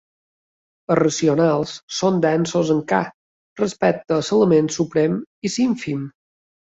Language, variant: Catalan, Balear